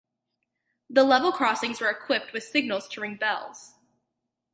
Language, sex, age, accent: English, female, under 19, United States English